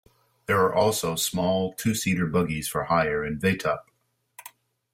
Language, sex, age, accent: English, male, 60-69, United States English